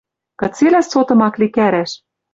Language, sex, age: Western Mari, female, 30-39